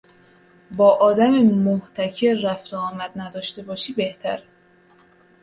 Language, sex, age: Persian, female, 19-29